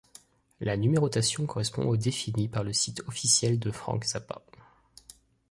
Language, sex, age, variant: French, male, 30-39, Français de métropole